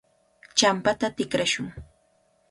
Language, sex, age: Cajatambo North Lima Quechua, female, 19-29